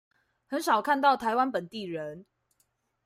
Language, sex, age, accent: Chinese, female, 19-29, 出生地：臺中市